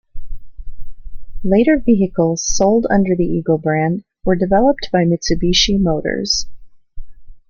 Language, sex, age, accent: English, female, 30-39, United States English